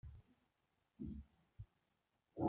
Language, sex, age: Greek, female, under 19